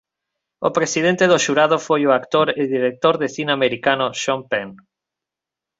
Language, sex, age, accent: Galician, male, 30-39, Normativo (estándar)